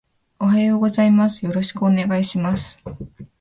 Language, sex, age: Japanese, female, 19-29